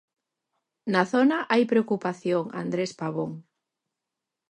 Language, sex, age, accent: Galician, female, 40-49, Normativo (estándar)